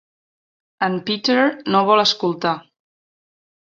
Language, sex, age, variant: Catalan, female, 19-29, Central